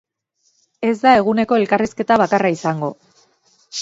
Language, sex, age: Basque, female, 30-39